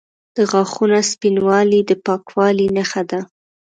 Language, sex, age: Pashto, female, 19-29